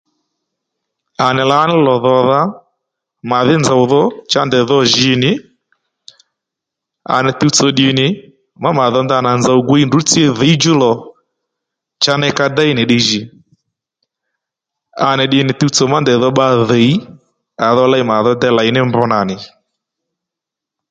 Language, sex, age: Lendu, male, 40-49